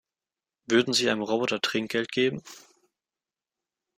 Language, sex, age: German, male, under 19